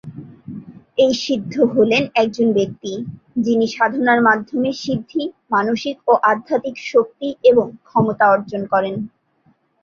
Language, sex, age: Bengali, female, 19-29